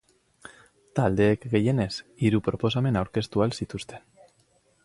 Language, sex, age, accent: Basque, male, 30-39, Mendebalekoa (Araba, Bizkaia, Gipuzkoako mendebaleko herri batzuk)